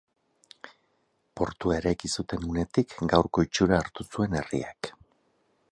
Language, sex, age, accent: Basque, male, 50-59, Erdialdekoa edo Nafarra (Gipuzkoa, Nafarroa)